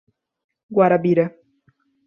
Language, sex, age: Portuguese, female, 19-29